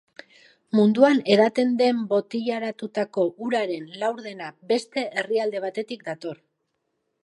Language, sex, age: Basque, female, 40-49